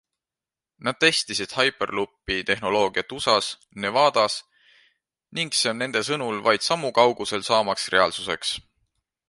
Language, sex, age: Estonian, male, 19-29